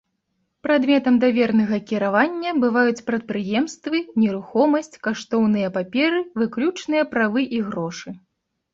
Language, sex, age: Belarusian, female, 19-29